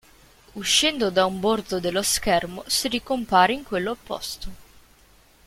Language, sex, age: Italian, female, 19-29